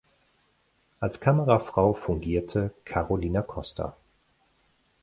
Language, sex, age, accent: German, male, 40-49, Deutschland Deutsch